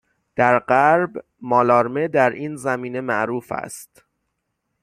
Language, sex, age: Persian, male, 19-29